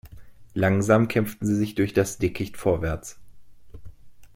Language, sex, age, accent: German, male, 30-39, Deutschland Deutsch